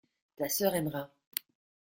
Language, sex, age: French, female, 50-59